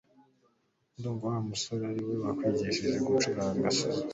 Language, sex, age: Kinyarwanda, male, 19-29